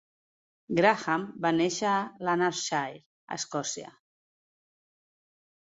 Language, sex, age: Catalan, female, 40-49